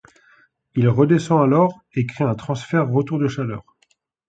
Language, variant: French, Français de métropole